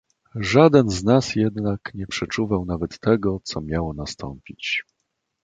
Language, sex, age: Polish, male, 50-59